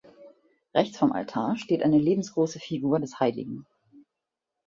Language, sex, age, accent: German, female, 50-59, Deutschland Deutsch